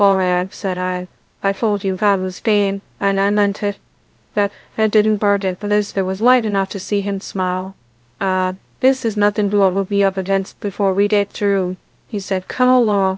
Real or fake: fake